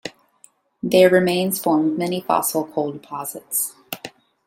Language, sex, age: English, female, 19-29